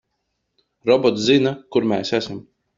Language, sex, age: Latvian, male, 19-29